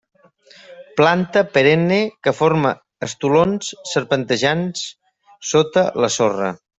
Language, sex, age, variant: Catalan, male, 40-49, Central